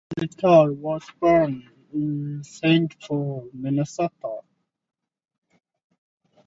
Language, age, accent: English, 19-29, United States English